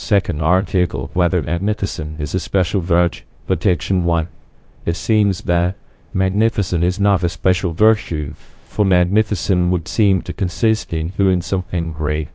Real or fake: fake